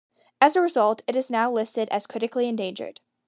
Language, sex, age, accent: English, female, under 19, United States English